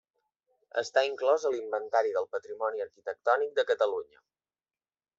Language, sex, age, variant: Catalan, male, under 19, Central